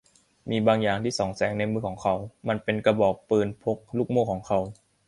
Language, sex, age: Thai, male, under 19